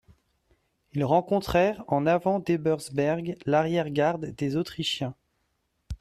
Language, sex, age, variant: French, male, 30-39, Français de métropole